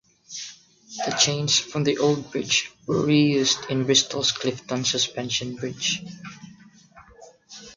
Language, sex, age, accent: English, male, 19-29, United States English; Filipino